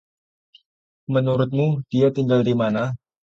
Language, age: Indonesian, 19-29